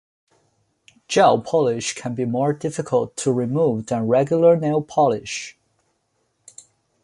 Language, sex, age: English, male, 19-29